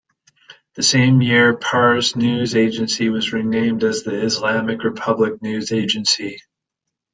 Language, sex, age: English, male, 30-39